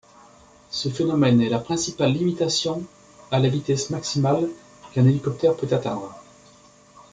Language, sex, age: French, male, 50-59